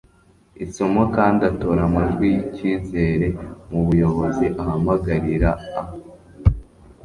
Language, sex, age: Kinyarwanda, male, under 19